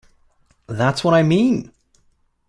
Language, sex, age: English, male, 30-39